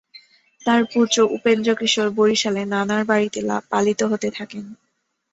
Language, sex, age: Bengali, female, under 19